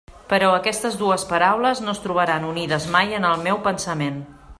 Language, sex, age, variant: Catalan, female, 40-49, Central